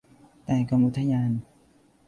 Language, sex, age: Thai, male, 19-29